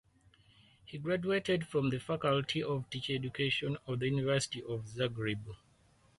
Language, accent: English, Southern African (South Africa, Zimbabwe, Namibia)